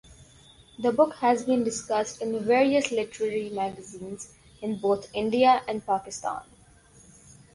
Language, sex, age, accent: English, female, under 19, India and South Asia (India, Pakistan, Sri Lanka)